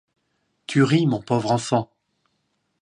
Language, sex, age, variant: French, male, 40-49, Français de métropole